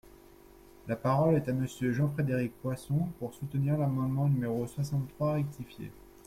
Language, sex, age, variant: French, male, 19-29, Français de métropole